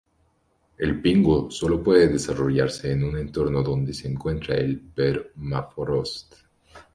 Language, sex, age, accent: Spanish, male, 19-29, Andino-Pacífico: Colombia, Perú, Ecuador, oeste de Bolivia y Venezuela andina